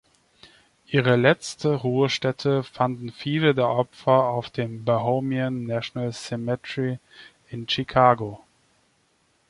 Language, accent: German, Deutschland Deutsch